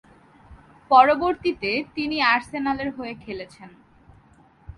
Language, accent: Bengali, শুদ্ধ বাংলা